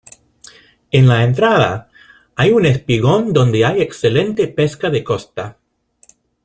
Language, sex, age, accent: Spanish, male, 40-49, España: Centro-Sur peninsular (Madrid, Toledo, Castilla-La Mancha)